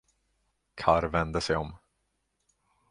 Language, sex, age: Swedish, male, 30-39